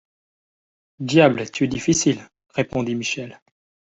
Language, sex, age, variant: French, male, under 19, Français de métropole